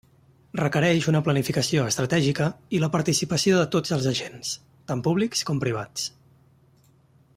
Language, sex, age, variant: Catalan, male, 30-39, Central